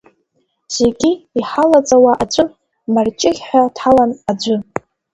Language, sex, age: Abkhazian, female, under 19